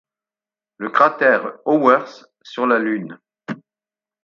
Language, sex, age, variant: French, male, 60-69, Français de métropole